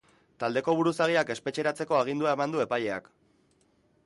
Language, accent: Basque, Mendebalekoa (Araba, Bizkaia, Gipuzkoako mendebaleko herri batzuk)